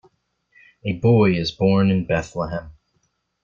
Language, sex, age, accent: English, male, 19-29, United States English